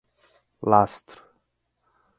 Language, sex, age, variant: Portuguese, male, 30-39, Portuguese (Brasil)